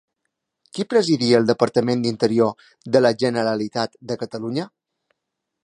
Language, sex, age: Catalan, male, 30-39